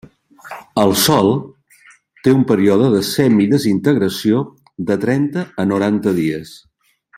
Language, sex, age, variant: Catalan, male, 50-59, Central